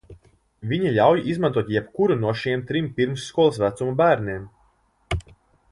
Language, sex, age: Latvian, male, 19-29